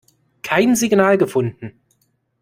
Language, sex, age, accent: German, male, 19-29, Deutschland Deutsch